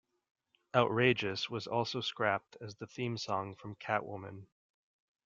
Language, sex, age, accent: English, male, 30-39, United States English